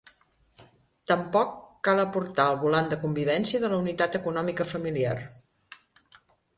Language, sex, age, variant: Catalan, female, 60-69, Central